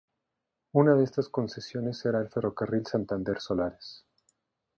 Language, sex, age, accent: Spanish, male, 40-49, México